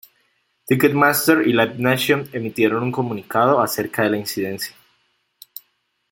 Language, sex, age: Spanish, male, 19-29